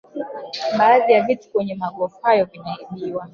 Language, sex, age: Swahili, female, 19-29